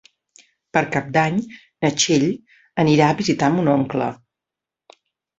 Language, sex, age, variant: Catalan, female, 50-59, Central